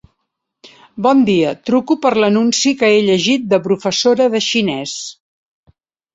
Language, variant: Catalan, Central